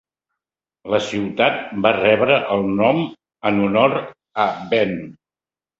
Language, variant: Catalan, Central